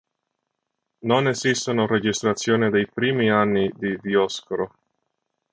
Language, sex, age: Italian, male, 30-39